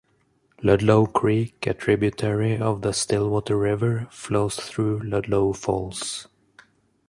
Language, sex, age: English, male, 30-39